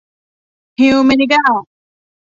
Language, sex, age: Thai, female, 19-29